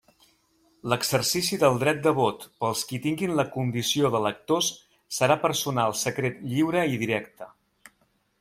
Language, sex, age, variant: Catalan, male, 40-49, Septentrional